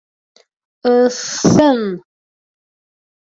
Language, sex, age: Bashkir, female, 19-29